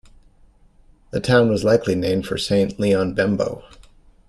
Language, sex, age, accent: English, male, 40-49, United States English